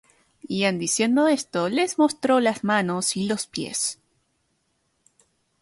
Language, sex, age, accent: Spanish, female, 19-29, Rioplatense: Argentina, Uruguay, este de Bolivia, Paraguay